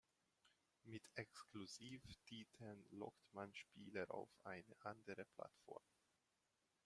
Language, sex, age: German, male, 30-39